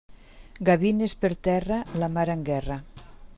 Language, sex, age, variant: Catalan, female, 60-69, Nord-Occidental